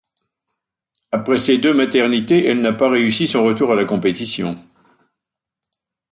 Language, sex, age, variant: French, male, 70-79, Français de métropole